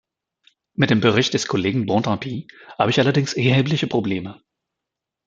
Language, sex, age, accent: German, male, 30-39, Deutschland Deutsch